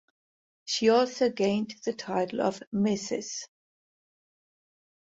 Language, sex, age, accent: English, female, 60-69, England English